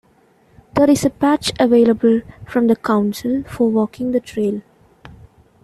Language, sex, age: English, female, 19-29